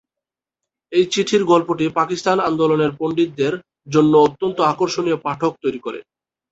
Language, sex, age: Bengali, male, 19-29